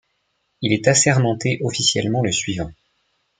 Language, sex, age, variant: French, male, 19-29, Français de métropole